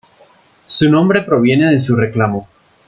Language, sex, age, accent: Spanish, male, 19-29, Andino-Pacífico: Colombia, Perú, Ecuador, oeste de Bolivia y Venezuela andina